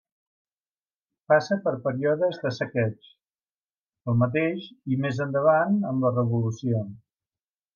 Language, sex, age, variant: Catalan, male, 60-69, Septentrional